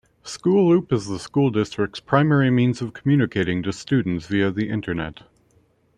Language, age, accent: English, 40-49, United States English